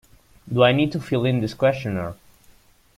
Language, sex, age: English, male, under 19